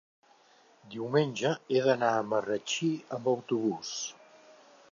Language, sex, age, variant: Catalan, male, 60-69, Central